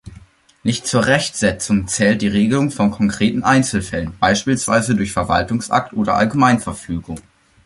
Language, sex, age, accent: German, male, under 19, Deutschland Deutsch